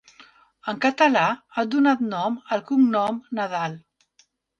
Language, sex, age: Catalan, female, 50-59